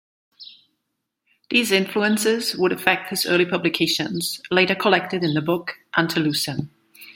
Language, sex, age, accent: English, female, 40-49, United States English